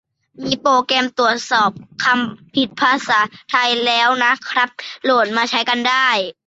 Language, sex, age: Thai, male, 30-39